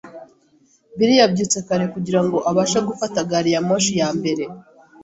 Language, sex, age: Kinyarwanda, female, 19-29